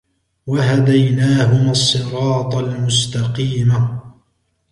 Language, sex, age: Arabic, male, 19-29